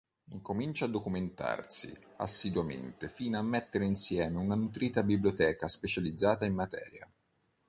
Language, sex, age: Italian, male, 30-39